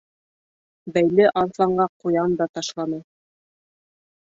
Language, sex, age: Bashkir, female, 30-39